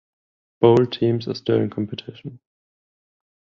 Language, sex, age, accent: English, male, 19-29, German